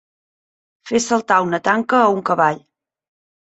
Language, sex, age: Catalan, female, 40-49